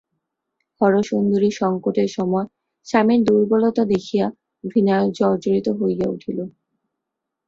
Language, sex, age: Bengali, female, 19-29